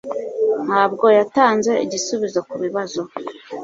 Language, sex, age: Kinyarwanda, female, 30-39